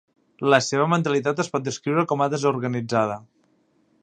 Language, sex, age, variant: Catalan, male, 30-39, Central